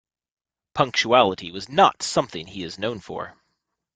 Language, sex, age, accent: English, male, 40-49, United States English